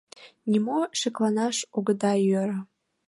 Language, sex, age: Mari, female, 19-29